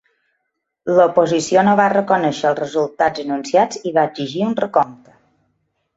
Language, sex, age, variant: Catalan, female, 40-49, Balear